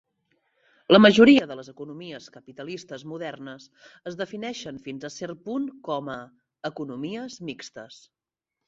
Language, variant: Catalan, Central